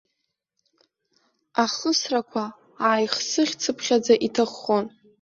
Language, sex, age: Abkhazian, female, under 19